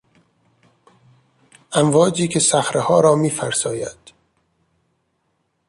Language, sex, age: Persian, male, 30-39